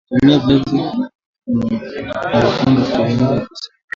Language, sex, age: Swahili, male, 19-29